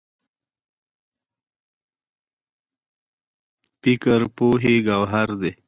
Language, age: Pashto, 30-39